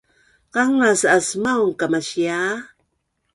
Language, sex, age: Bunun, female, 60-69